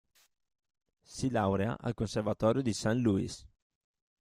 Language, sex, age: Italian, male, 30-39